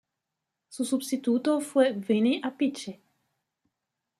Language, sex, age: Spanish, female, 30-39